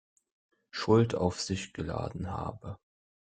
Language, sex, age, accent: German, male, 19-29, Deutschland Deutsch